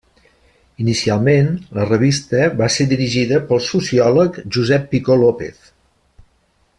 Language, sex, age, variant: Catalan, male, 60-69, Central